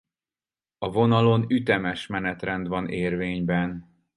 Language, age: Hungarian, 40-49